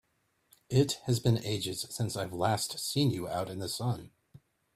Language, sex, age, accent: English, male, 40-49, United States English